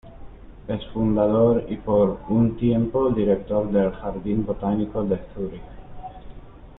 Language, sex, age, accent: Spanish, male, 30-39, España: Norte peninsular (Asturias, Castilla y León, Cantabria, País Vasco, Navarra, Aragón, La Rioja, Guadalajara, Cuenca)